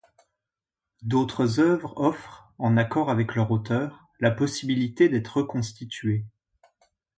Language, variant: French, Français de métropole